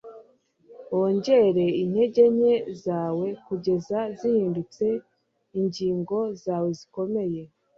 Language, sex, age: Kinyarwanda, female, 30-39